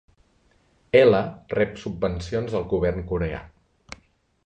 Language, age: Catalan, 40-49